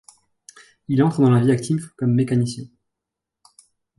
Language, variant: French, Français de métropole